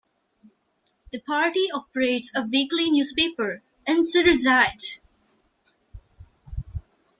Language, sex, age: English, female, under 19